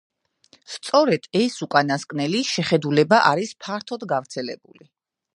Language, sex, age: Georgian, female, 30-39